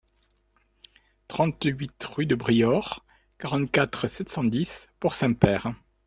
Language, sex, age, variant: French, male, 50-59, Français de métropole